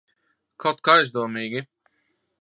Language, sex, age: Latvian, male, 30-39